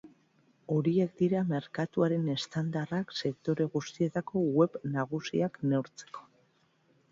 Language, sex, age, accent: Basque, female, 40-49, Mendebalekoa (Araba, Bizkaia, Gipuzkoako mendebaleko herri batzuk)